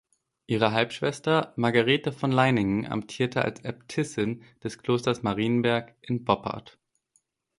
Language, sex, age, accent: German, male, 19-29, Deutschland Deutsch